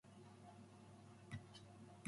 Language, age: English, 19-29